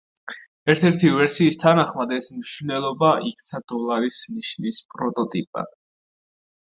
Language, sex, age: Georgian, male, 19-29